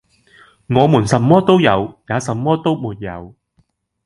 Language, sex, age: Cantonese, male, 30-39